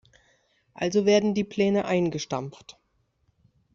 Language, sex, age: German, female, 30-39